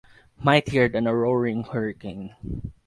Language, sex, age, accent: English, male, 19-29, Filipino